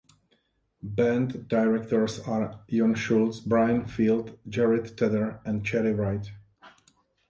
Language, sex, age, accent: English, male, 40-49, England English